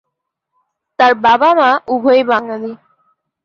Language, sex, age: Bengali, female, 30-39